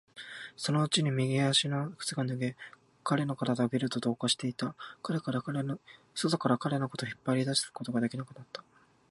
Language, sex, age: Japanese, male, 19-29